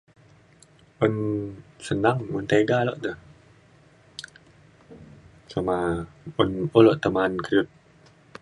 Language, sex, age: Mainstream Kenyah, female, 19-29